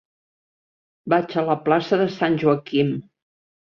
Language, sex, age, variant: Catalan, female, 60-69, Central